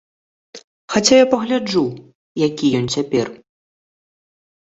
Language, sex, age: Belarusian, male, under 19